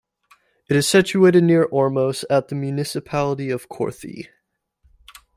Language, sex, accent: English, male, United States English